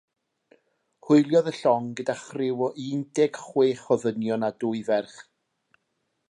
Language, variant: Welsh, North-Eastern Welsh